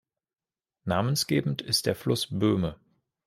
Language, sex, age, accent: German, male, 19-29, Deutschland Deutsch